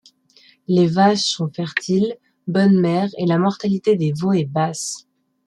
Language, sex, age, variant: French, female, 19-29, Français de métropole